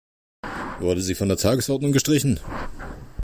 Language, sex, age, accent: German, male, 40-49, Deutschland Deutsch